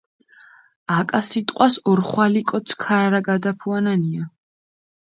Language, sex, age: Mingrelian, female, 19-29